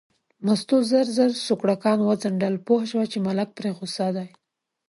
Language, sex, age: Pashto, female, 19-29